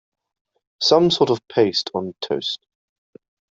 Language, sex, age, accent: English, male, 19-29, England English